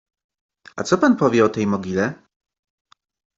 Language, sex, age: Polish, male, 19-29